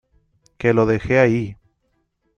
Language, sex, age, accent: Spanish, male, 30-39, México